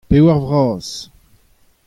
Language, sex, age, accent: Breton, male, 60-69, Kerneveg